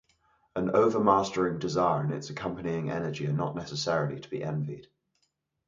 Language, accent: English, England English